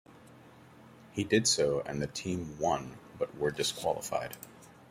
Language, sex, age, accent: English, male, 30-39, Canadian English